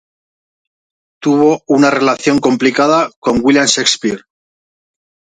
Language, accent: Spanish, España: Norte peninsular (Asturias, Castilla y León, Cantabria, País Vasco, Navarra, Aragón, La Rioja, Guadalajara, Cuenca)